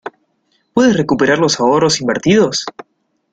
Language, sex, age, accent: Spanish, male, 19-29, Rioplatense: Argentina, Uruguay, este de Bolivia, Paraguay